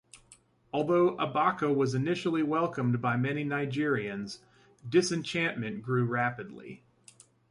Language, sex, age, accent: English, male, 30-39, United States English